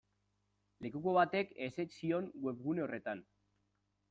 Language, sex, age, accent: Basque, male, 19-29, Mendebalekoa (Araba, Bizkaia, Gipuzkoako mendebaleko herri batzuk)